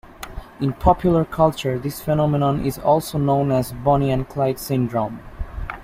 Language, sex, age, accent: English, male, under 19, United States English